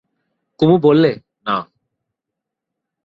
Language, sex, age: Bengali, male, 19-29